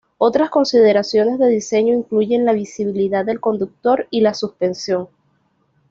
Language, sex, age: Spanish, female, 19-29